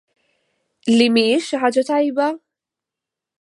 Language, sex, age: Maltese, female, 19-29